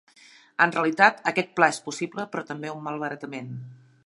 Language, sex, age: Catalan, female, 40-49